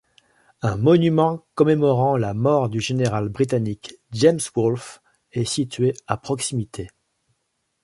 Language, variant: French, Français de métropole